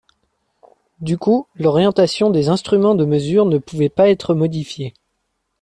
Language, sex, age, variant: French, male, under 19, Français de métropole